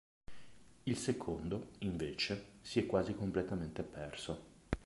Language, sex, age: Italian, male, 40-49